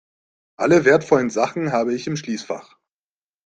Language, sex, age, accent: German, male, 19-29, Deutschland Deutsch